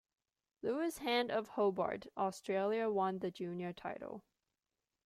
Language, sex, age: English, female, 19-29